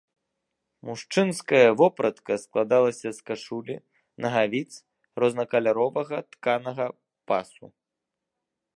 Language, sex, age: Belarusian, male, 19-29